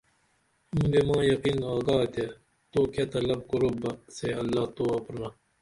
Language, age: Dameli, 40-49